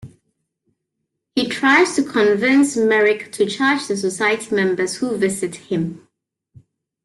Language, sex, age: English, female, 30-39